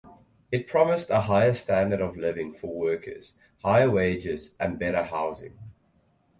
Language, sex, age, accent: English, male, 19-29, Southern African (South Africa, Zimbabwe, Namibia)